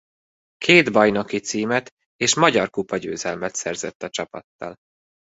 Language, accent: Hungarian, budapesti